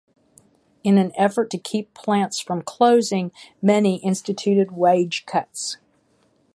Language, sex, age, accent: English, female, 60-69, United States English